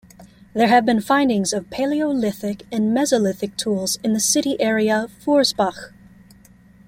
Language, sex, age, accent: English, female, 19-29, United States English